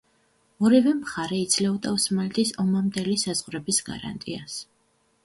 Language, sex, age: Georgian, female, 30-39